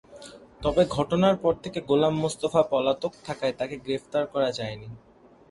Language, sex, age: Bengali, male, 19-29